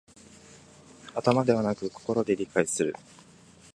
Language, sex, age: Japanese, male, 19-29